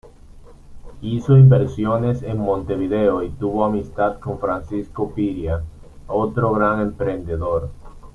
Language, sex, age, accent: Spanish, male, 19-29, Caribe: Cuba, Venezuela, Puerto Rico, República Dominicana, Panamá, Colombia caribeña, México caribeño, Costa del golfo de México